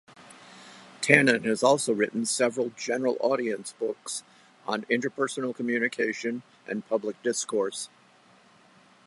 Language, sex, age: English, male, 70-79